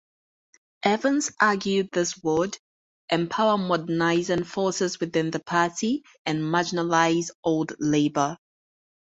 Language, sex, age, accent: English, female, 30-39, United States English